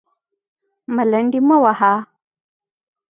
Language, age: Pashto, 30-39